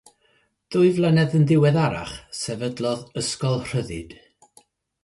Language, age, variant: Welsh, 60-69, North-Eastern Welsh